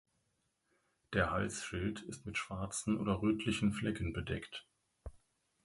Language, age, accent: German, 50-59, Deutschland Deutsch